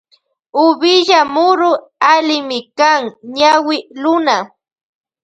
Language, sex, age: Loja Highland Quichua, female, 19-29